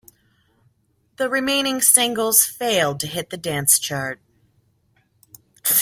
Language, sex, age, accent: English, female, 40-49, United States English